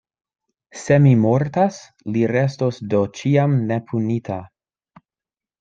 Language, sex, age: Esperanto, male, 19-29